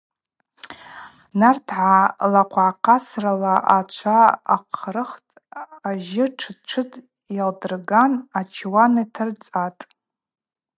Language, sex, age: Abaza, female, 30-39